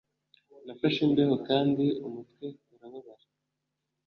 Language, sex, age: Kinyarwanda, male, 19-29